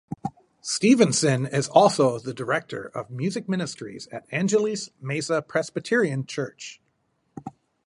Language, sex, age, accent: English, male, 40-49, United States English